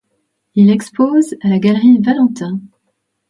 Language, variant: French, Français de métropole